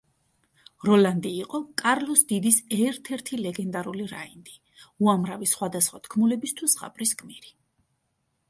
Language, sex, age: Georgian, female, 30-39